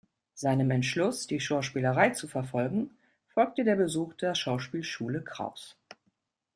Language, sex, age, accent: German, female, 40-49, Deutschland Deutsch